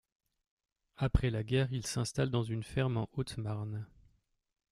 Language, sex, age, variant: French, male, 30-39, Français de métropole